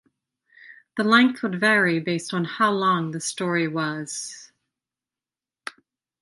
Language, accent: English, United States English